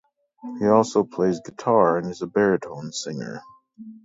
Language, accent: English, United States English